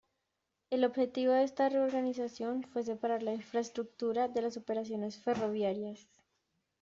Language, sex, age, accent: Spanish, female, 19-29, Caribe: Cuba, Venezuela, Puerto Rico, República Dominicana, Panamá, Colombia caribeña, México caribeño, Costa del golfo de México